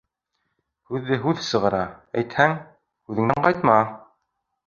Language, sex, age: Bashkir, male, 30-39